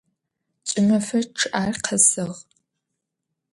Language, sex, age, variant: Adyghe, female, 19-29, Адыгабзэ (Кирил, пстэумэ зэдыряе)